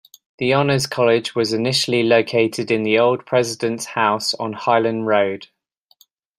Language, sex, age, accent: English, male, 40-49, England English